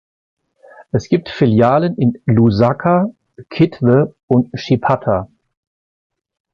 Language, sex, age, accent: German, male, 50-59, Deutschland Deutsch